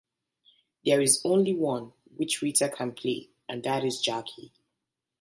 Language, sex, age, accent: English, female, 30-39, England English